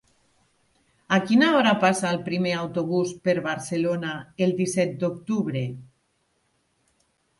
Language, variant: Catalan, Central